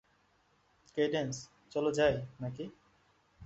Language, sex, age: Bengali, male, 19-29